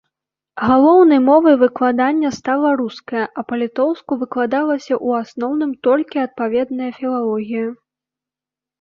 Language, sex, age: Belarusian, female, under 19